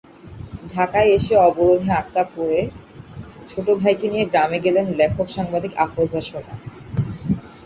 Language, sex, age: Bengali, female, 19-29